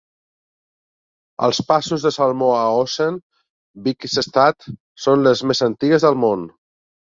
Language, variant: Catalan, Central